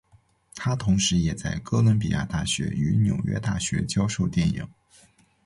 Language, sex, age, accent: Chinese, male, under 19, 出生地：黑龙江省